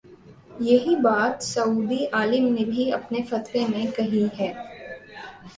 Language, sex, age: Urdu, female, 19-29